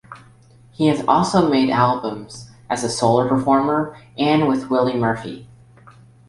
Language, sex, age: English, male, under 19